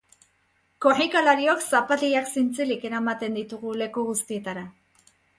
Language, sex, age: Basque, female, 40-49